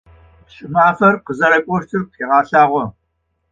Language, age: Adyghe, 70-79